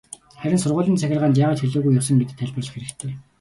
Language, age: Mongolian, 19-29